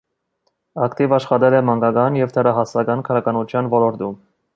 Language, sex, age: Armenian, male, 19-29